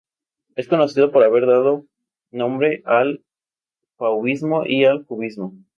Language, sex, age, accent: Spanish, male, 19-29, México